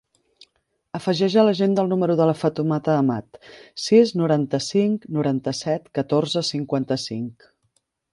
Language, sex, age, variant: Catalan, female, 30-39, Central